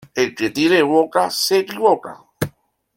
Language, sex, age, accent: Spanish, male, 50-59, Caribe: Cuba, Venezuela, Puerto Rico, República Dominicana, Panamá, Colombia caribeña, México caribeño, Costa del golfo de México